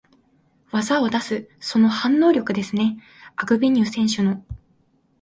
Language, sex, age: Japanese, female, 19-29